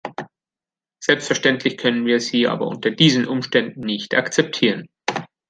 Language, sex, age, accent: German, male, 50-59, Deutschland Deutsch